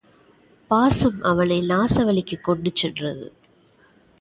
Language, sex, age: Tamil, female, 19-29